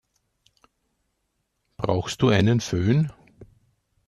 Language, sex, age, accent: German, male, 40-49, Österreichisches Deutsch